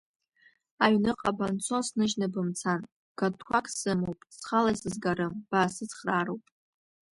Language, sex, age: Abkhazian, female, under 19